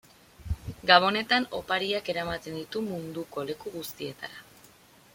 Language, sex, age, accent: Basque, female, 19-29, Erdialdekoa edo Nafarra (Gipuzkoa, Nafarroa)